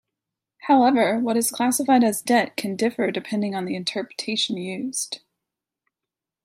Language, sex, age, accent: English, female, 30-39, United States English